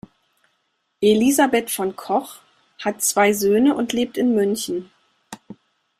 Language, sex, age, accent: German, female, 40-49, Deutschland Deutsch